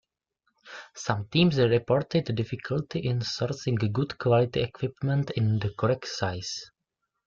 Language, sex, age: English, male, 19-29